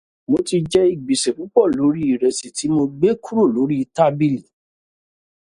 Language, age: Yoruba, 50-59